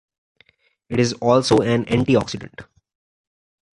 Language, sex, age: English, male, 30-39